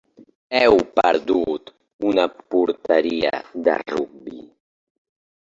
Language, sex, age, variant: Catalan, male, under 19, Central